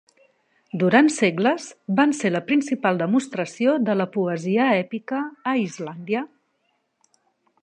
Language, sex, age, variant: Catalan, female, 50-59, Central